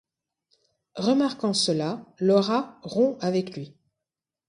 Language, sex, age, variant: French, female, 40-49, Français de métropole